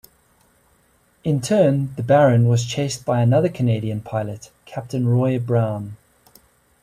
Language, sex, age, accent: English, male, 40-49, Southern African (South Africa, Zimbabwe, Namibia)